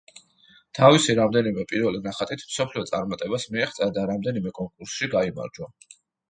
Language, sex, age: Georgian, male, 30-39